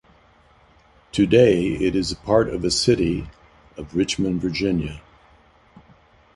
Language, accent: English, United States English